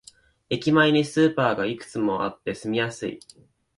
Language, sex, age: Japanese, male, 19-29